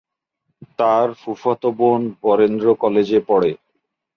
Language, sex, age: Bengali, male, 40-49